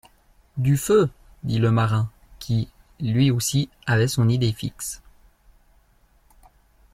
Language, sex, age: French, male, 30-39